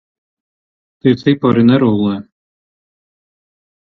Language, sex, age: Latvian, male, 40-49